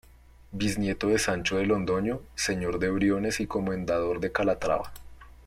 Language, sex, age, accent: Spanish, male, 19-29, Andino-Pacífico: Colombia, Perú, Ecuador, oeste de Bolivia y Venezuela andina